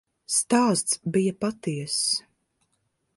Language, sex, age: Latvian, female, 40-49